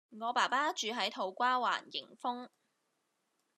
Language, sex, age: Cantonese, female, 30-39